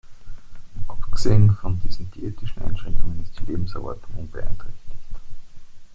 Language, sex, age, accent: German, male, 30-39, Österreichisches Deutsch